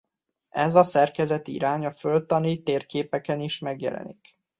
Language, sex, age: Hungarian, male, 30-39